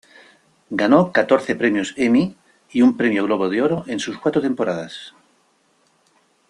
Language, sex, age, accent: Spanish, male, 60-69, España: Centro-Sur peninsular (Madrid, Toledo, Castilla-La Mancha)